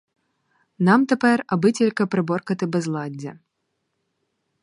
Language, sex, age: Ukrainian, female, 19-29